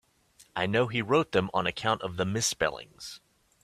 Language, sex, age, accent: English, male, 40-49, United States English